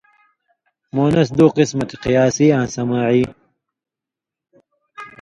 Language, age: Indus Kohistani, 30-39